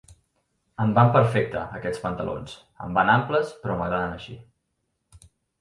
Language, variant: Catalan, Central